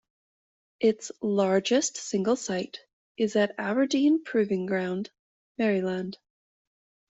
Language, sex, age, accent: English, female, 30-39, Canadian English